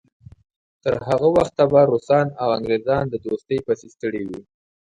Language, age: Pashto, 19-29